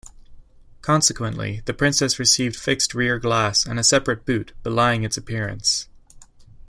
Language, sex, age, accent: English, male, 30-39, Canadian English